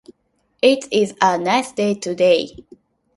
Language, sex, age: Japanese, female, 19-29